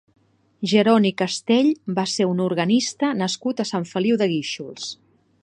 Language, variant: Catalan, Nord-Occidental